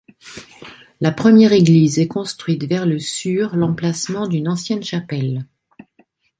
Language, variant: French, Français de métropole